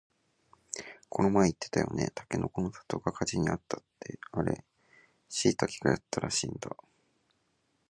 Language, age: Japanese, 19-29